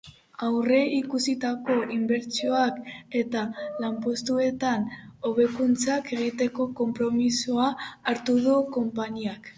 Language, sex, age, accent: Basque, female, 40-49, Mendebalekoa (Araba, Bizkaia, Gipuzkoako mendebaleko herri batzuk)